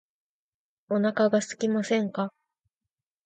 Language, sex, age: Japanese, female, 19-29